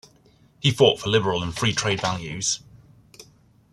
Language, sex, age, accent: English, male, 30-39, England English